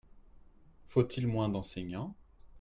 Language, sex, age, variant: French, male, 30-39, Français de métropole